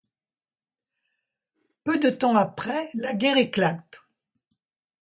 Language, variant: French, Français de métropole